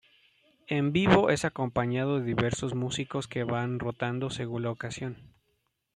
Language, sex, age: Spanish, male, 30-39